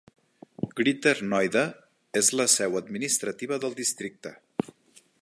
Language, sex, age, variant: Catalan, male, 40-49, Central